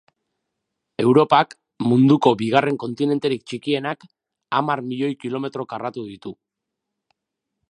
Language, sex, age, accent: Basque, male, 19-29, Erdialdekoa edo Nafarra (Gipuzkoa, Nafarroa)